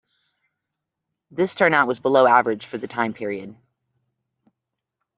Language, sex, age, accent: English, female, 50-59, United States English